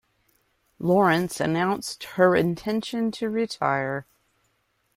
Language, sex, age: English, female, 40-49